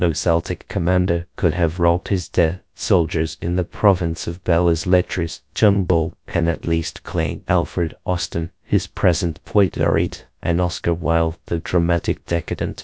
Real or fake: fake